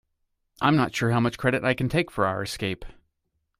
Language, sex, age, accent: English, male, 40-49, United States English